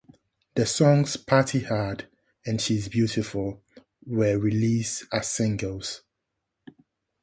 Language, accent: English, Southern African (South Africa, Zimbabwe, Namibia)